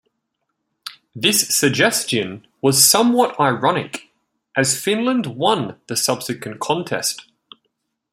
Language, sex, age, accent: English, male, 30-39, Australian English